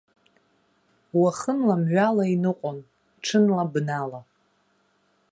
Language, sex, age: Abkhazian, female, 19-29